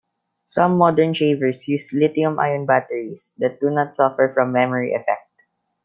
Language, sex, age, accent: English, male, under 19, Filipino